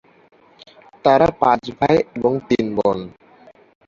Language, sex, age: Bengali, male, 19-29